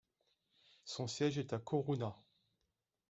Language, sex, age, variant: French, male, 30-39, Français de métropole